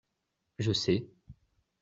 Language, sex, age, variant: French, male, 19-29, Français de métropole